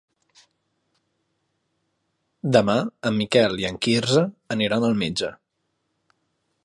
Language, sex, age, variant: Catalan, male, 19-29, Central